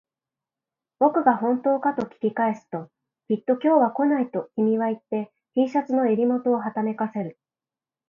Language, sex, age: Japanese, female, 19-29